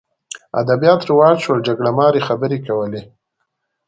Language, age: Pashto, 19-29